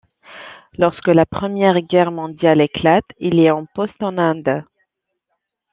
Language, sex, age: French, female, 19-29